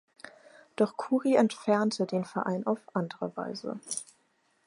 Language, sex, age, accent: German, female, 19-29, Deutschland Deutsch